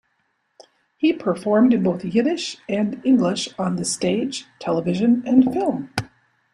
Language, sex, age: English, female, 60-69